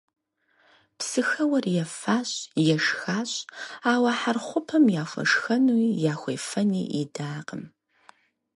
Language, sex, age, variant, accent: Kabardian, female, 30-39, Адыгэбзэ (Къэбэрдей, Кирил, псоми зэдай), Джылэхъстэней (Gilahsteney)